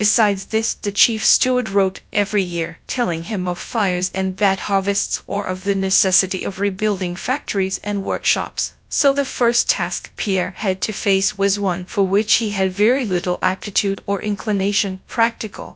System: TTS, GradTTS